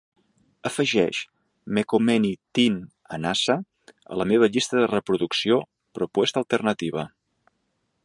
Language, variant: Catalan, Central